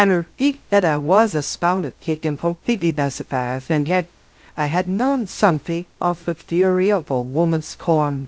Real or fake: fake